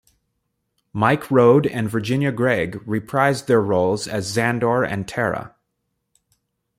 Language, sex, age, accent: English, male, 19-29, United States English